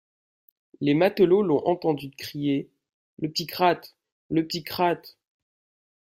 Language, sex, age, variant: French, male, 19-29, Français de métropole